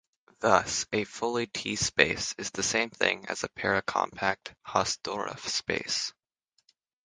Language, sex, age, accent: English, male, under 19, United States English; Canadian English